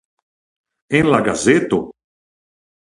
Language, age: Esperanto, 60-69